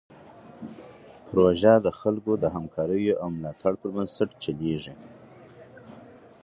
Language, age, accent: Pashto, 19-29, کندهارۍ لهجه